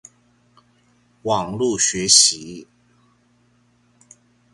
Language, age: Chinese, 40-49